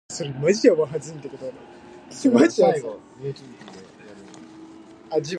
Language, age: Japanese, 19-29